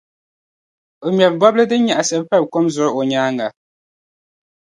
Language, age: Dagbani, 19-29